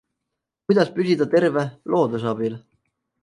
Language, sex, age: Estonian, male, 19-29